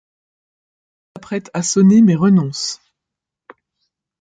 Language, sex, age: French, female, 50-59